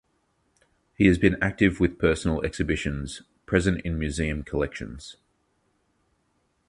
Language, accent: English, Australian English